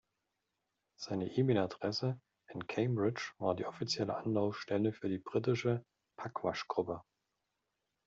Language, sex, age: German, male, 50-59